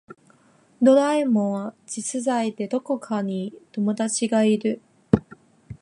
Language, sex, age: Japanese, female, 19-29